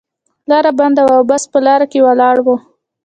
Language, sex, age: Pashto, female, under 19